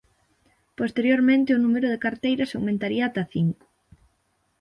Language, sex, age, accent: Galician, female, 19-29, Atlántico (seseo e gheada)